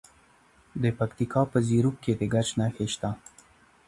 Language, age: Pashto, 19-29